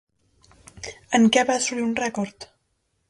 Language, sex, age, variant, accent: Catalan, female, 19-29, Central, central